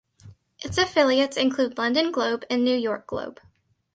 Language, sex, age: English, female, under 19